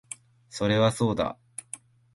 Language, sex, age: Japanese, male, 19-29